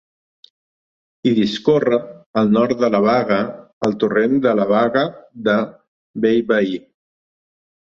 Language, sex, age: Catalan, male, 40-49